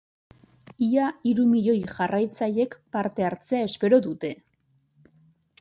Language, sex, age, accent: Basque, female, 19-29, Erdialdekoa edo Nafarra (Gipuzkoa, Nafarroa)